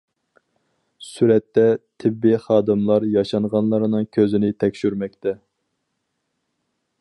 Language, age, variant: Uyghur, 30-39, ئۇيغۇر تىلى